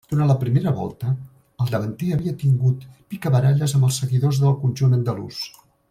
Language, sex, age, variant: Catalan, male, 60-69, Central